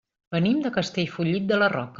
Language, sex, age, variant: Catalan, female, 40-49, Central